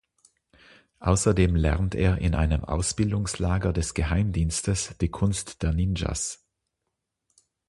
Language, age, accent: German, 40-49, Österreichisches Deutsch